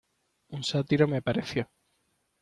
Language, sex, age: Spanish, male, 19-29